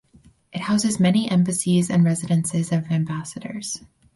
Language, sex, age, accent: English, female, 19-29, United States English